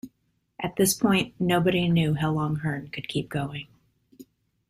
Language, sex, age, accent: English, female, 30-39, United States English